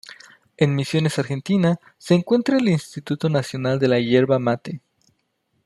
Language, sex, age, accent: Spanish, male, 30-39, México